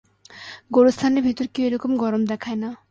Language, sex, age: Bengali, female, 19-29